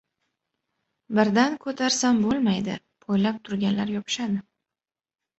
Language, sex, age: Uzbek, female, 19-29